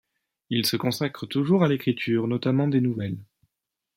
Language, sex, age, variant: French, male, 19-29, Français de métropole